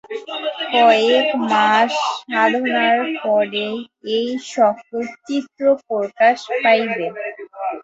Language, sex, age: Bengali, female, 19-29